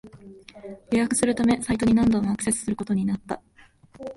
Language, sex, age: Japanese, female, 19-29